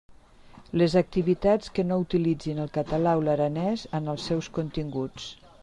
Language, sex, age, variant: Catalan, female, 60-69, Nord-Occidental